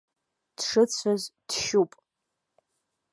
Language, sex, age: Abkhazian, female, under 19